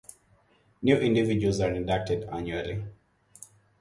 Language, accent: English, Kenyan